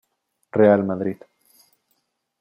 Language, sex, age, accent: Spanish, female, 60-69, México